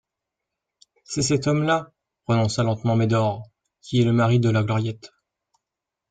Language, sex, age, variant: French, male, 19-29, Français de métropole